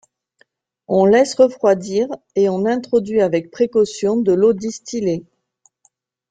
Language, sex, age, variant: French, female, 40-49, Français de métropole